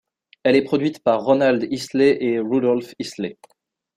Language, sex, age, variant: French, male, 19-29, Français de métropole